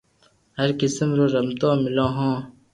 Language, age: Loarki, under 19